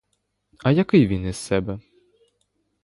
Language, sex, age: Ukrainian, male, 19-29